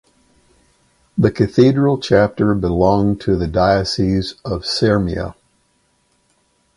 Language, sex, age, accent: English, male, 60-69, United States English